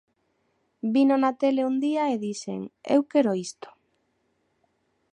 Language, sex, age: Galician, female, 19-29